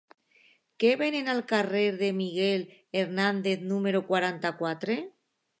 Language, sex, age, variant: Catalan, female, under 19, Alacantí